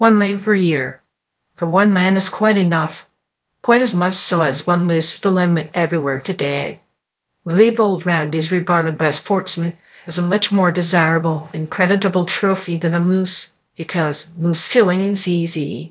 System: TTS, VITS